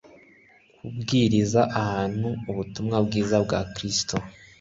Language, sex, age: Kinyarwanda, male, 19-29